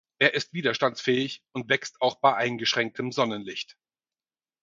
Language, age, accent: German, 40-49, Deutschland Deutsch